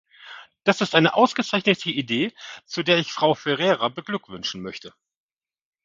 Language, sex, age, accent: German, male, 40-49, Deutschland Deutsch